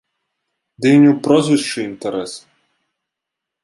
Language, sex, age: Belarusian, male, 19-29